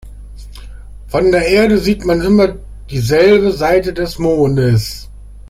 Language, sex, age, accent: German, male, 40-49, Deutschland Deutsch